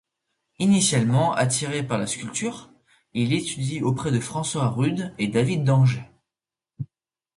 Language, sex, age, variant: French, male, 19-29, Français de métropole